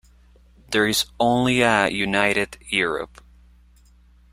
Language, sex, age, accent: English, male, 19-29, United States English